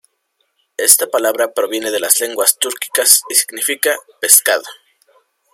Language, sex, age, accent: Spanish, male, under 19, España: Centro-Sur peninsular (Madrid, Toledo, Castilla-La Mancha)